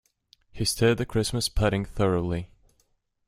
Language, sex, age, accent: English, male, 30-39, United States English